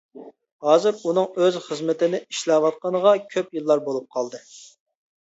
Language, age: Uyghur, 19-29